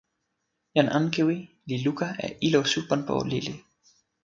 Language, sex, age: Toki Pona, male, 19-29